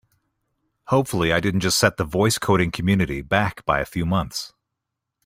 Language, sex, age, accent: English, male, 40-49, Canadian English